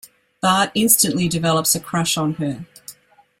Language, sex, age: English, female, 60-69